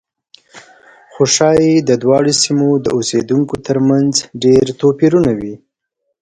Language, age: Pashto, 30-39